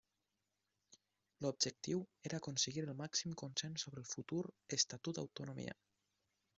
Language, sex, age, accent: Catalan, male, under 19, valencià